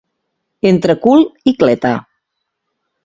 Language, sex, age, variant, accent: Catalan, female, 40-49, Central, Català central